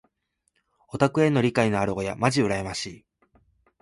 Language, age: Japanese, 19-29